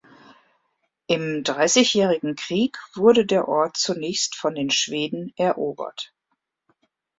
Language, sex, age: German, female, 50-59